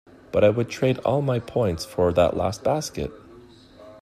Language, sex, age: English, male, 30-39